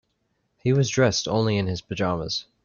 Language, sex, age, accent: English, male, 19-29, United States English